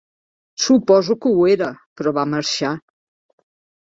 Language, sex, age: Catalan, female, 50-59